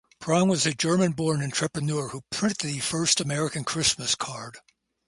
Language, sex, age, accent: English, male, 70-79, United States English